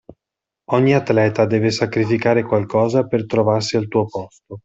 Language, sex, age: Italian, male, 40-49